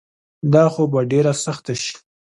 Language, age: Pashto, 30-39